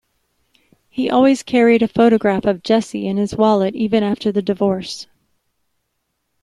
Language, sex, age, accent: English, female, 50-59, United States English